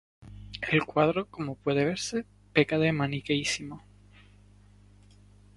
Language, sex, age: Spanish, male, 19-29